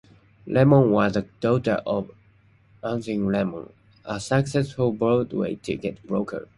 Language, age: English, 19-29